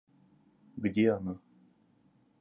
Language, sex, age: Russian, male, 19-29